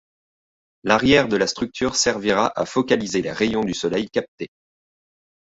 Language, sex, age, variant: French, male, 30-39, Français de métropole